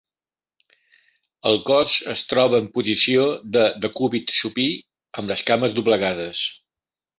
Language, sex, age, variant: Catalan, male, 60-69, Central